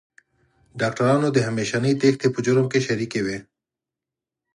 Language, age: Pashto, 30-39